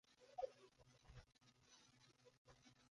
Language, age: English, 19-29